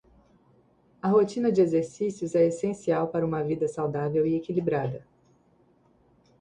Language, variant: Portuguese, Portuguese (Brasil)